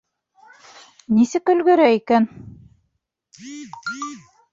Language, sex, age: Bashkir, female, 19-29